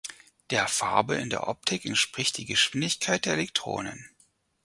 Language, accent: German, Deutschland Deutsch